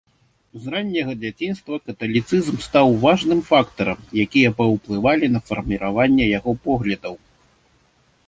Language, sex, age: Belarusian, male, 50-59